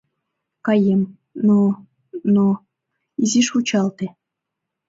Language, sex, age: Mari, female, under 19